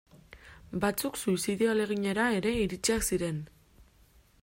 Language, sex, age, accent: Basque, female, 19-29, Mendebalekoa (Araba, Bizkaia, Gipuzkoako mendebaleko herri batzuk)